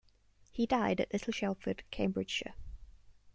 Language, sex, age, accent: English, female, 19-29, England English